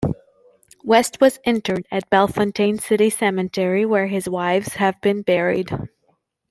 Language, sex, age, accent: English, female, 30-39, Canadian English